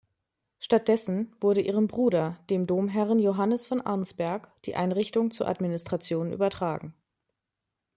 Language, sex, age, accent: German, female, 30-39, Deutschland Deutsch